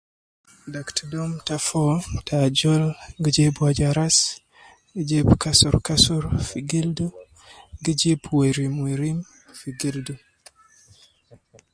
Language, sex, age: Nubi, male, 19-29